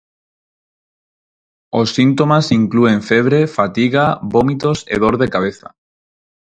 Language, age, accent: Galician, 19-29, Neofalante